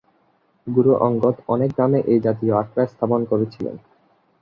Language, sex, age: Bengali, male, under 19